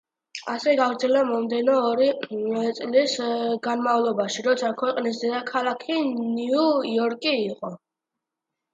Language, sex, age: Georgian, female, 50-59